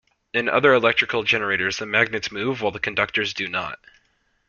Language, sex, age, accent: English, male, under 19, United States English